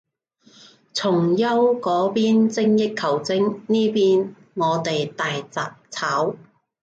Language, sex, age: Cantonese, female, 30-39